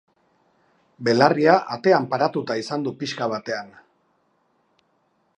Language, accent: Basque, Erdialdekoa edo Nafarra (Gipuzkoa, Nafarroa)